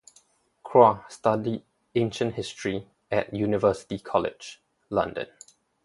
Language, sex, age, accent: English, male, 19-29, Singaporean English